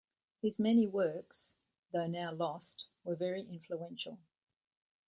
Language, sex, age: English, female, 60-69